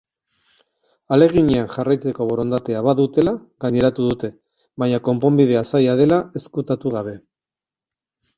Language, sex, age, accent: Basque, male, 50-59, Mendebalekoa (Araba, Bizkaia, Gipuzkoako mendebaleko herri batzuk)